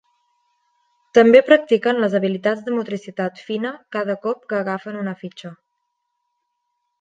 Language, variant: Catalan, Central